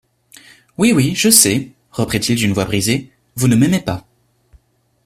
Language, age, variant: French, 19-29, Français de métropole